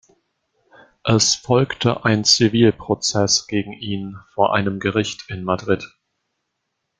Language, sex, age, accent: German, male, 19-29, Deutschland Deutsch